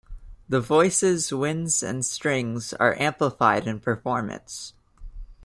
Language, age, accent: English, 19-29, United States English